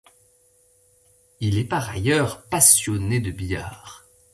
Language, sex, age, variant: French, female, 19-29, Français de métropole